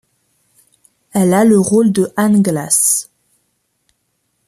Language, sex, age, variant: French, female, 19-29, Français de métropole